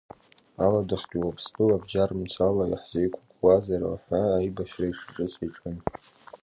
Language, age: Abkhazian, under 19